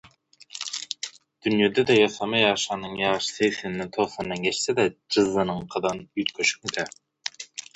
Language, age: Turkmen, 19-29